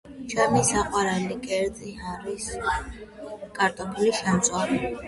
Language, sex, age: Georgian, female, under 19